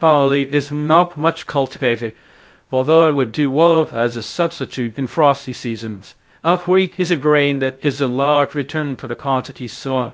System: TTS, VITS